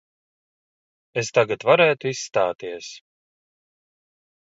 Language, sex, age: Latvian, male, 30-39